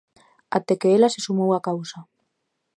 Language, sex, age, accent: Galician, female, 19-29, Normativo (estándar)